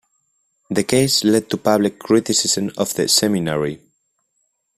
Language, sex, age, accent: English, male, under 19, Canadian English